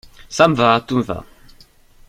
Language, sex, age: French, male, under 19